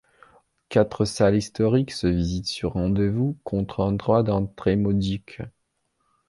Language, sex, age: French, male, 19-29